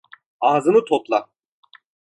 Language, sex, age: Turkish, male, 19-29